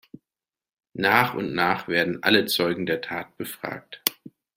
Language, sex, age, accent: German, male, 40-49, Deutschland Deutsch